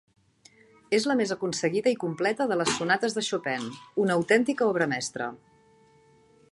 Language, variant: Catalan, Central